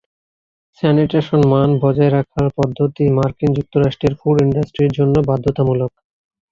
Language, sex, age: Bengali, male, 19-29